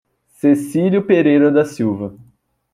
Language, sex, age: Portuguese, male, 19-29